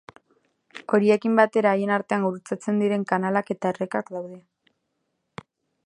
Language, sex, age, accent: Basque, female, 19-29, Mendebalekoa (Araba, Bizkaia, Gipuzkoako mendebaleko herri batzuk)